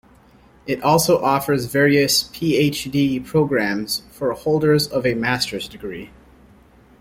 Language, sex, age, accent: English, male, 19-29, United States English